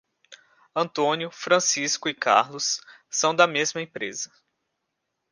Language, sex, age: Portuguese, male, 19-29